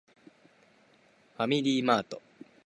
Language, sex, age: Japanese, female, 19-29